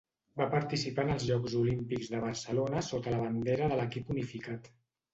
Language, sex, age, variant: Catalan, male, 50-59, Central